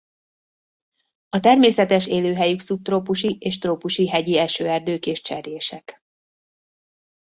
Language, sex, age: Hungarian, female, 40-49